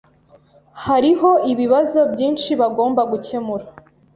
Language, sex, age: Kinyarwanda, female, 19-29